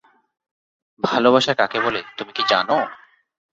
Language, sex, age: Bengali, male, 30-39